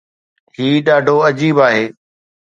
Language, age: Sindhi, 40-49